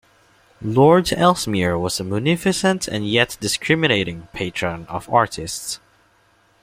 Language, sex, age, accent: English, male, 19-29, Filipino